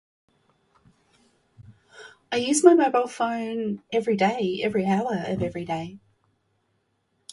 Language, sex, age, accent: English, female, 40-49, Australian English